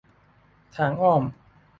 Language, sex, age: Thai, male, 19-29